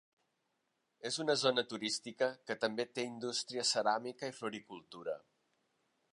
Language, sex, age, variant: Catalan, male, 50-59, Nord-Occidental